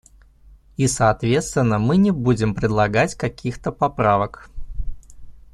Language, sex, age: Russian, male, 30-39